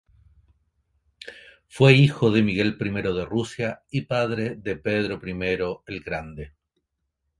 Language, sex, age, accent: Spanish, male, 30-39, Chileno: Chile, Cuyo